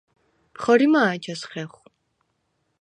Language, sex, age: Svan, female, 19-29